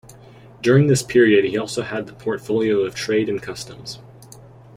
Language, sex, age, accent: English, male, under 19, United States English